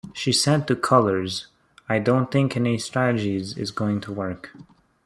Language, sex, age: English, male, 19-29